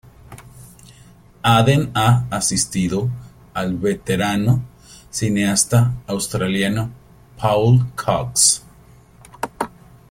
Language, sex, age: Spanish, male, 30-39